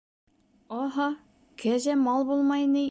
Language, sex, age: Bashkir, female, 50-59